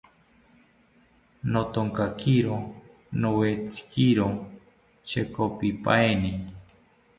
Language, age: South Ucayali Ashéninka, 40-49